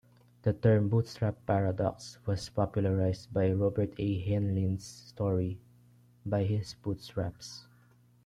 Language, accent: English, Filipino